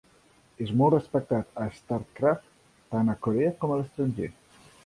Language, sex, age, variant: Catalan, male, 50-59, Central